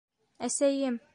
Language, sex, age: Bashkir, female, under 19